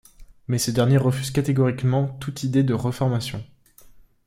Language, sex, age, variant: French, male, 19-29, Français de métropole